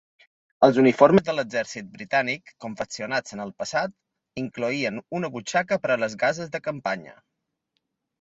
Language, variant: Catalan, Balear